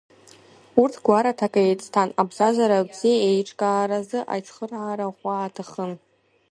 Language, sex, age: Abkhazian, female, under 19